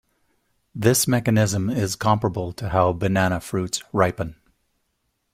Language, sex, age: English, male, 60-69